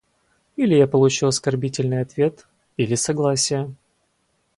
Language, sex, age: Russian, male, 19-29